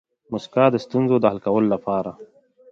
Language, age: Pashto, 30-39